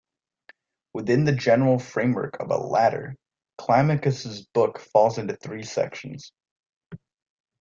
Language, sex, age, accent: English, male, under 19, United States English